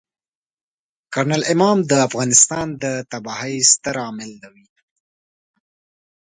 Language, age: Pashto, 19-29